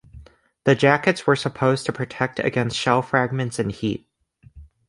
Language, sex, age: English, male, under 19